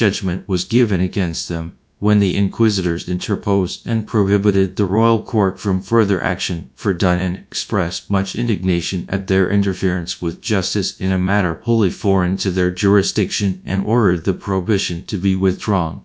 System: TTS, GradTTS